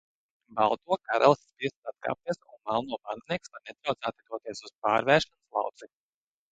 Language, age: Latvian, 30-39